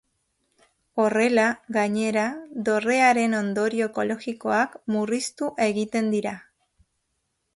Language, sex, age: Basque, female, 40-49